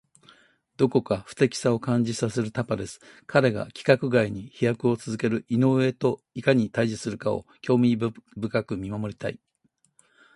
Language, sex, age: Japanese, male, 70-79